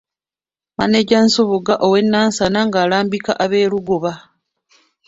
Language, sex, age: Ganda, female, 30-39